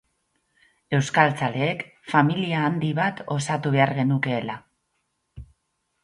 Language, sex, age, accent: Basque, female, 40-49, Erdialdekoa edo Nafarra (Gipuzkoa, Nafarroa)